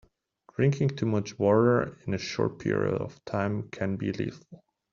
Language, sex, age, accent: English, male, 30-39, United States English